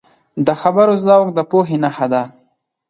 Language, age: Pashto, 19-29